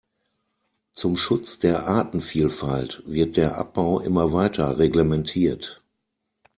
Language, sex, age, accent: German, male, 40-49, Deutschland Deutsch